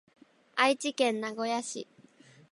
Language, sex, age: Japanese, female, 19-29